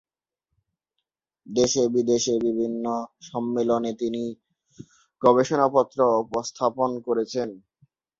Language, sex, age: Bengali, male, 19-29